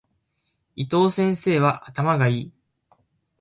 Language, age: Japanese, 19-29